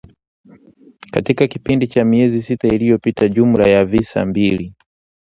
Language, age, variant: Swahili, 19-29, Kiswahili cha Bara ya Tanzania